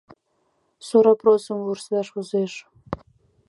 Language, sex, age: Mari, female, under 19